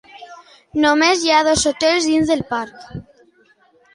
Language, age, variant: Catalan, under 19, Central